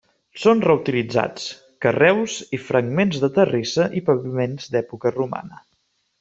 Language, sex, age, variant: Catalan, male, 19-29, Central